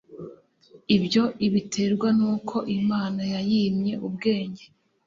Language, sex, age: Kinyarwanda, female, 19-29